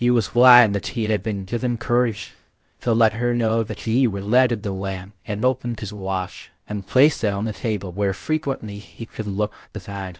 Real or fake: fake